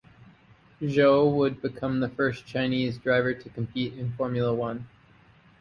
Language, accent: English, United States English